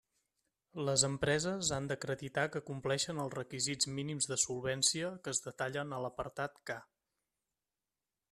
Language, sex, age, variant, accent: Catalan, male, 19-29, Central, central